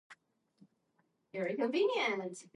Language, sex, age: English, female, 19-29